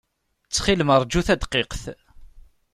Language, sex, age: Kabyle, male, 30-39